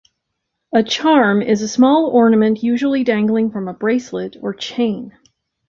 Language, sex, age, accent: English, female, 50-59, United States English